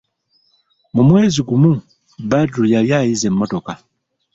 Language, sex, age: Ganda, male, 40-49